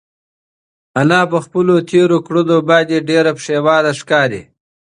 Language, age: Pashto, 30-39